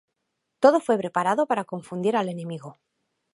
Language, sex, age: Spanish, female, 30-39